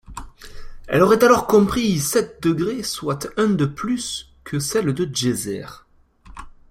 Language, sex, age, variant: French, male, 19-29, Français de métropole